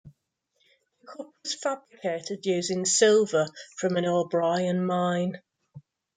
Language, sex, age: English, female, 50-59